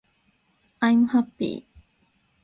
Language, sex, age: Japanese, female, under 19